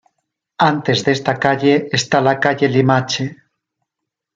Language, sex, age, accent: Spanish, male, 40-49, España: Norte peninsular (Asturias, Castilla y León, Cantabria, País Vasco, Navarra, Aragón, La Rioja, Guadalajara, Cuenca)